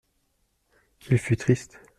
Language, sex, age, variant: French, male, 30-39, Français de métropole